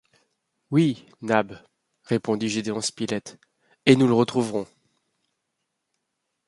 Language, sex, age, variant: French, male, 30-39, Français de métropole